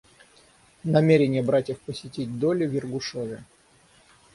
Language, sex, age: Russian, male, 30-39